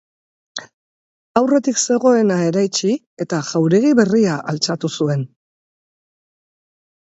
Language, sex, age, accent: Basque, female, 60-69, Mendebalekoa (Araba, Bizkaia, Gipuzkoako mendebaleko herri batzuk)